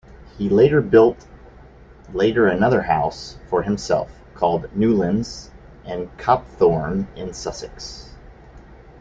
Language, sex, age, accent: English, male, 40-49, United States English